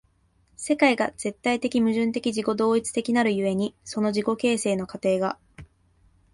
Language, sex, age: Japanese, female, 19-29